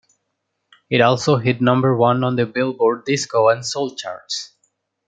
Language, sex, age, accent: English, male, 19-29, United States English